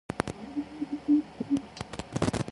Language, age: English, 19-29